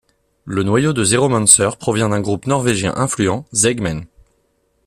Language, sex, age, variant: French, male, 30-39, Français de métropole